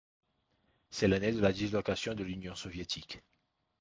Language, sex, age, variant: French, male, 19-29, Français de métropole